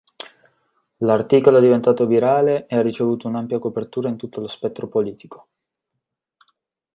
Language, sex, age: Italian, male, 19-29